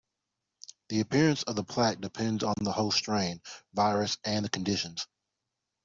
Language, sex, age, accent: English, male, 19-29, United States English